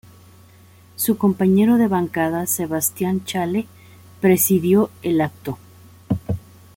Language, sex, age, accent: Spanish, female, 30-39, México